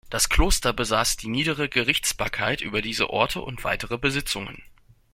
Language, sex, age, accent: German, male, 19-29, Deutschland Deutsch